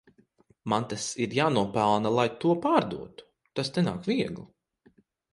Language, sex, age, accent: Latvian, male, 30-39, Rigas